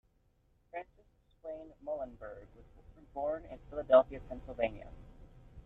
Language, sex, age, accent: English, male, 19-29, United States English